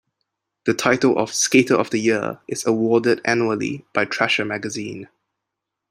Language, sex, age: English, male, 30-39